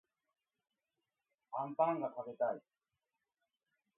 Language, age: Japanese, 30-39